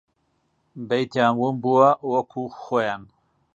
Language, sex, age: Central Kurdish, male, 40-49